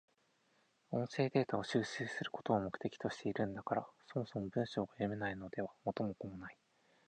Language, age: Japanese, 19-29